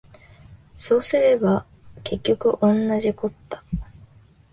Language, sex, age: Japanese, female, 19-29